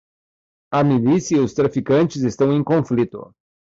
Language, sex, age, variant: Portuguese, male, 30-39, Portuguese (Brasil)